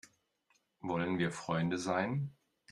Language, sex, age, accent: German, male, 40-49, Deutschland Deutsch